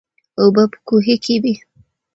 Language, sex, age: Pashto, female, 19-29